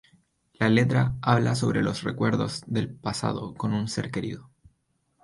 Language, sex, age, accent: Spanish, male, 19-29, Chileno: Chile, Cuyo